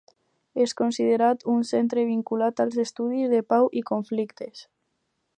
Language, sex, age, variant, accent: Catalan, female, under 19, Alacantí, valencià